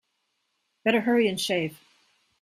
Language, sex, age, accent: English, female, 50-59, United States English